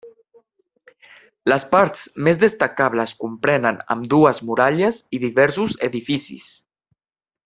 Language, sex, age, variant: Catalan, male, 19-29, Central